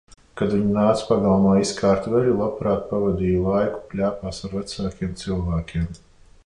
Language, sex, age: Latvian, male, 40-49